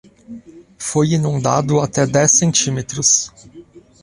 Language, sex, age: Portuguese, male, 30-39